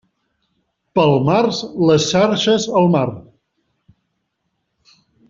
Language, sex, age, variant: Catalan, male, 50-59, Central